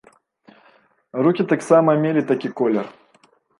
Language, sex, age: Belarusian, male, 19-29